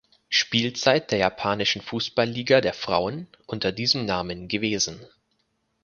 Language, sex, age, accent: German, male, 19-29, Deutschland Deutsch